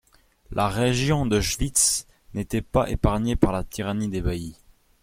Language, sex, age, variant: French, male, 19-29, Français de métropole